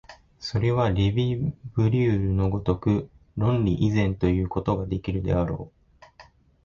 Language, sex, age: Japanese, male, 19-29